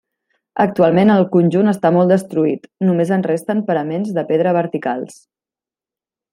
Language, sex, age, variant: Catalan, female, 40-49, Central